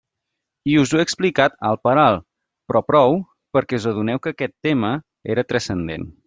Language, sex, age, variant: Catalan, male, 30-39, Central